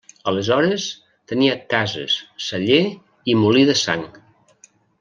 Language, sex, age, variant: Catalan, male, 60-69, Central